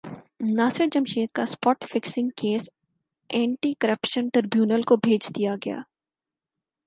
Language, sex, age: Urdu, female, 19-29